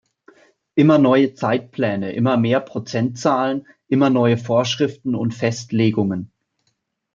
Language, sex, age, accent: German, male, 19-29, Deutschland Deutsch